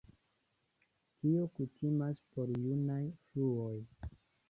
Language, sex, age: Esperanto, male, 19-29